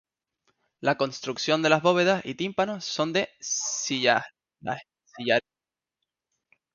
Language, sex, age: Spanish, male, 19-29